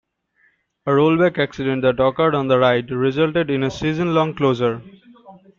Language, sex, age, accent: English, male, 19-29, India and South Asia (India, Pakistan, Sri Lanka)